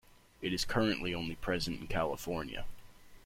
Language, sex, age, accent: English, male, 19-29, United States English